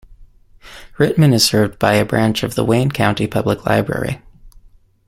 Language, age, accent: English, 19-29, United States English